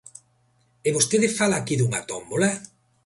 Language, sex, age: Galician, male, 50-59